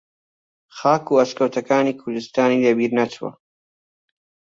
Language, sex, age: Central Kurdish, male, 19-29